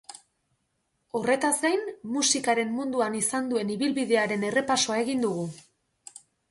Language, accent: Basque, Erdialdekoa edo Nafarra (Gipuzkoa, Nafarroa)